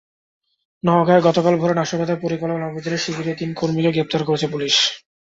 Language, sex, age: Bengali, male, 19-29